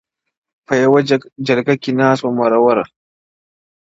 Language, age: Pashto, 19-29